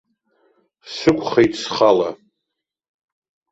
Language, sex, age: Abkhazian, male, 30-39